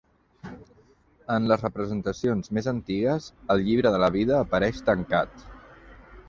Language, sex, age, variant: Catalan, male, 30-39, Central